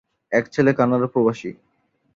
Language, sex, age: Bengali, male, 19-29